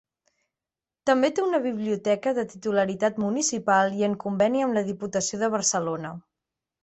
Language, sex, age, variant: Catalan, female, 19-29, Central